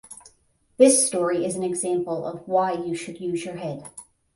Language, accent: English, United States English